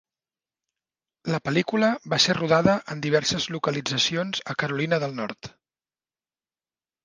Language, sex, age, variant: Catalan, male, 40-49, Central